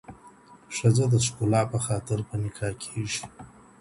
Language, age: Pashto, 40-49